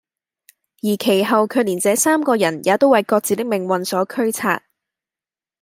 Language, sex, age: Cantonese, female, 19-29